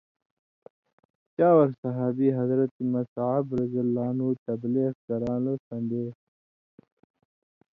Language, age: Indus Kohistani, 19-29